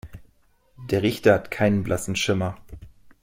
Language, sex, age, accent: German, male, 30-39, Deutschland Deutsch